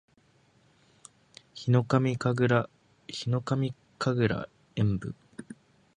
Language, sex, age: Japanese, male, 19-29